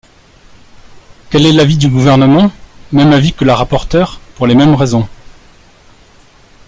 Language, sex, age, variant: French, male, 40-49, Français de métropole